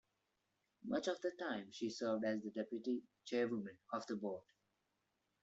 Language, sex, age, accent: English, male, 19-29, India and South Asia (India, Pakistan, Sri Lanka)